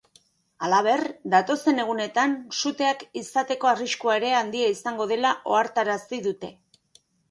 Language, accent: Basque, Erdialdekoa edo Nafarra (Gipuzkoa, Nafarroa)